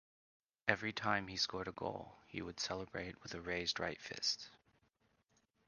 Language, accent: English, United States English